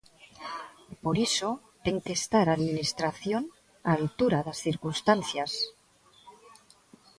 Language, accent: Galician, Neofalante